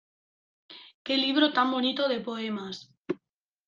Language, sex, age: Spanish, female, 19-29